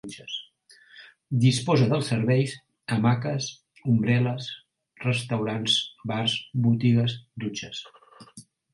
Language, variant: Catalan, Central